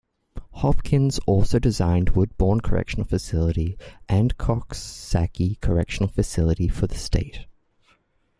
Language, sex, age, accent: English, male, 19-29, England English